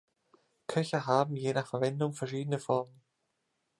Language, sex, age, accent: German, male, 19-29, Deutschland Deutsch